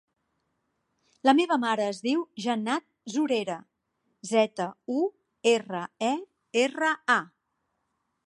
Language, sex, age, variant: Catalan, female, 40-49, Central